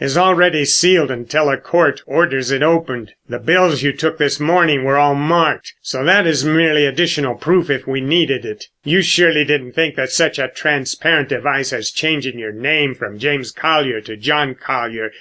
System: none